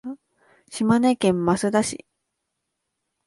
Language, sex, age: Japanese, female, 19-29